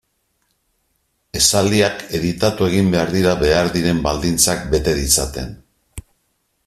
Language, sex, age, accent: Basque, male, 50-59, Mendebalekoa (Araba, Bizkaia, Gipuzkoako mendebaleko herri batzuk)